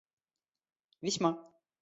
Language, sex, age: Russian, male, 19-29